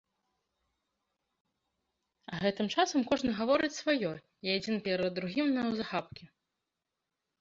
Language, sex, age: Belarusian, female, 30-39